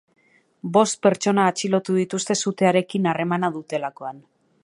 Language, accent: Basque, Mendebalekoa (Araba, Bizkaia, Gipuzkoako mendebaleko herri batzuk)